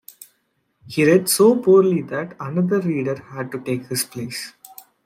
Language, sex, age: English, male, 19-29